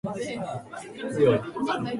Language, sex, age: Japanese, female, 19-29